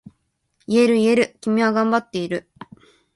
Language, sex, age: Japanese, female, 19-29